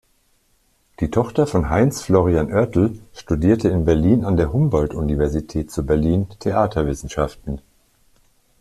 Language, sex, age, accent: German, male, 40-49, Deutschland Deutsch